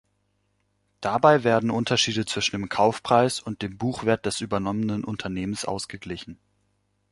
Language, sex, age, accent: German, male, 19-29, Deutschland Deutsch